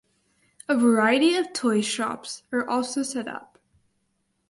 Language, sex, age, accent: English, female, under 19, United States English